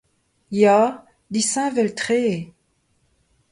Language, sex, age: Breton, female, 50-59